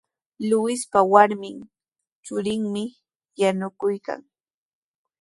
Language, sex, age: Sihuas Ancash Quechua, female, 19-29